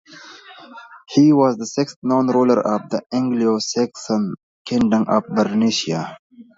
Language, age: English, 19-29